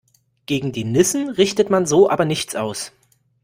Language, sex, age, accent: German, male, 19-29, Deutschland Deutsch